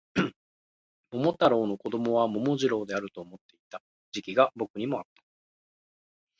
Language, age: Japanese, 30-39